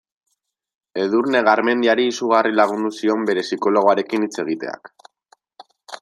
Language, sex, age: Basque, male, 19-29